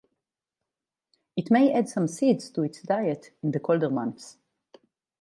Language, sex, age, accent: English, female, 40-49, Israeli